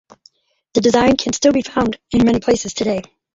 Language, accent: English, United States English